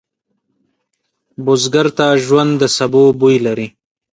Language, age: Pashto, 19-29